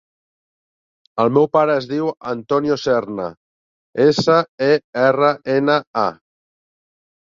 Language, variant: Catalan, Central